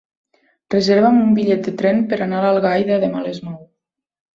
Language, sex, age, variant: Catalan, female, 19-29, Nord-Occidental